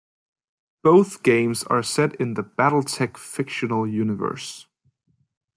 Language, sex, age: English, male, 19-29